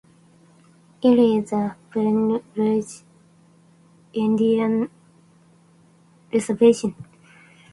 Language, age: English, 19-29